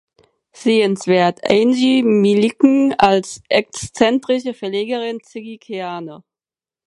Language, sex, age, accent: German, female, 19-29, Deutschland Deutsch